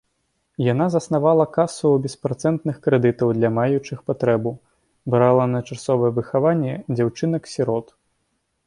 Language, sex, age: Belarusian, male, under 19